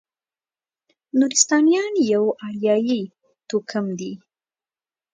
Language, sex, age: Pashto, female, 19-29